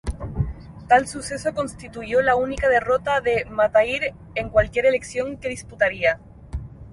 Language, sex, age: Spanish, female, 19-29